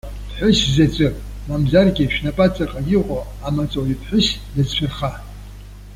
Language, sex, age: Abkhazian, male, 70-79